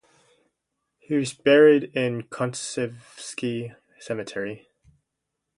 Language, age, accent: English, 19-29, United States English